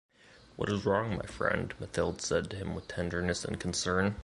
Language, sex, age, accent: English, male, 19-29, United States English